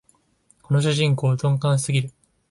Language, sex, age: Japanese, male, 19-29